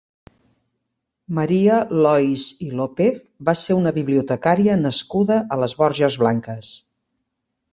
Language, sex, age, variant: Catalan, female, 60-69, Central